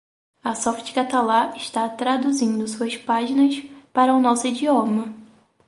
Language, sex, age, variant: Portuguese, female, 19-29, Portuguese (Brasil)